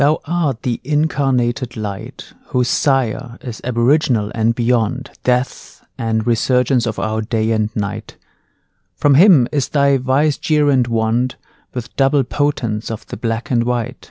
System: none